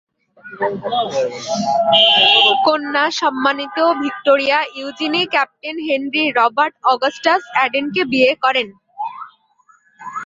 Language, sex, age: Bengali, male, 19-29